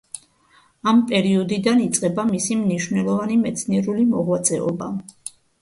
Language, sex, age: Georgian, female, 50-59